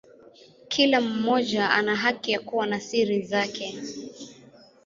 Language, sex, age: Swahili, male, 30-39